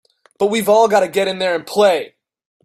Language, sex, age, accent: English, male, 19-29, United States English